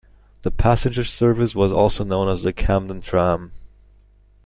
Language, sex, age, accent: English, male, 19-29, England English